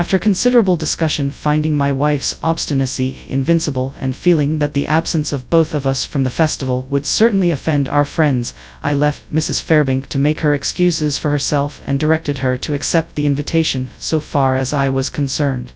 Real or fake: fake